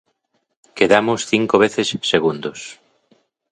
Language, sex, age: Galician, male, 40-49